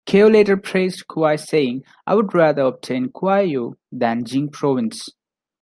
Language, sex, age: English, male, 19-29